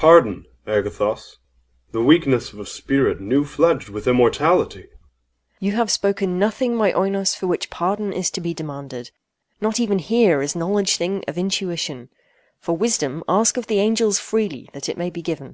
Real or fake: real